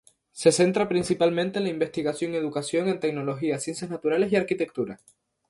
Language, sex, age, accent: Spanish, male, 19-29, España: Islas Canarias